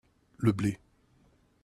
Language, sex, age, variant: French, male, 30-39, Français de métropole